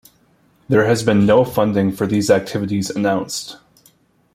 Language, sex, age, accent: English, male, 19-29, United States English